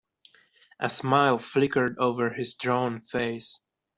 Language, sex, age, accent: English, male, 19-29, United States English